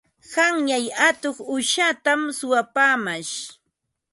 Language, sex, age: Ambo-Pasco Quechua, female, 50-59